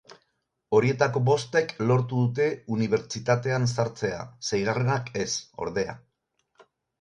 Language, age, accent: Basque, 60-69, Erdialdekoa edo Nafarra (Gipuzkoa, Nafarroa)